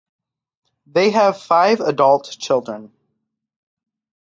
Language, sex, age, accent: English, male, under 19, United States English